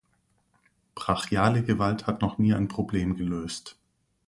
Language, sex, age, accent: German, male, 40-49, Deutschland Deutsch